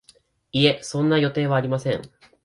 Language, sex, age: Japanese, male, 19-29